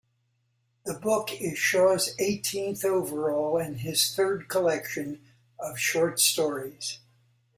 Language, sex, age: English, male, 80-89